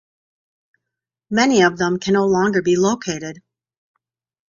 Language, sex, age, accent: English, female, 60-69, United States English